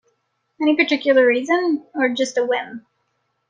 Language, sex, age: English, female, 30-39